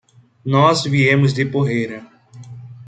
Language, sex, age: Portuguese, male, 30-39